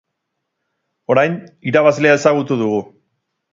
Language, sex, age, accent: Basque, male, 30-39, Erdialdekoa edo Nafarra (Gipuzkoa, Nafarroa)